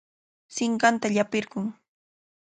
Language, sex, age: Cajatambo North Lima Quechua, female, 19-29